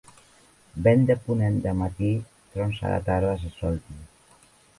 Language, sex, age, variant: Catalan, female, 50-59, Central